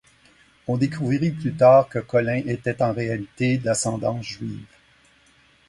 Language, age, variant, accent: French, 50-59, Français d'Amérique du Nord, Français du Canada